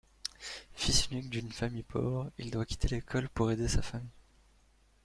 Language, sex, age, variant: French, male, 19-29, Français de métropole